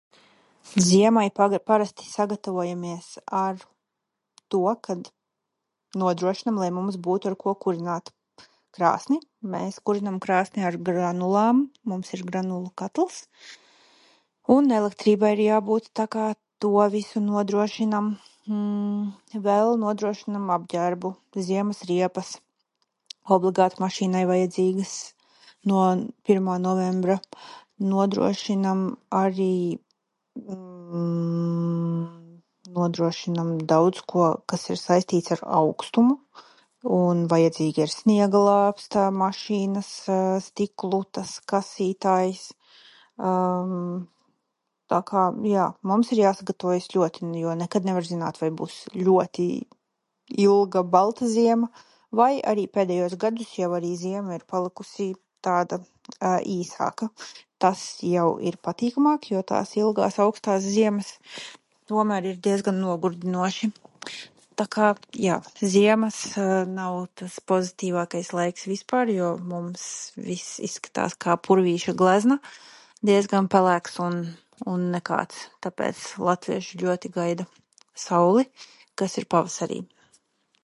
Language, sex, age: Latvian, female, 30-39